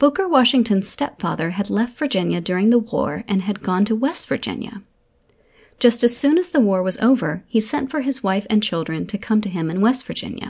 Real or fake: real